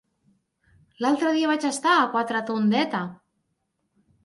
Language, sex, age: Catalan, female, 40-49